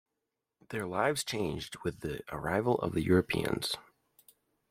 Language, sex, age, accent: English, male, under 19, United States English